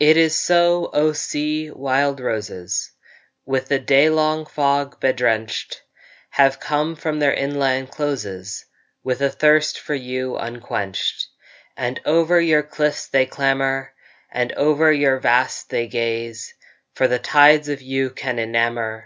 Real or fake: real